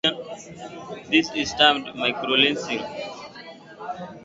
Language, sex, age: English, male, 19-29